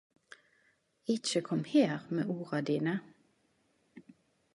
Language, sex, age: Norwegian Nynorsk, female, 30-39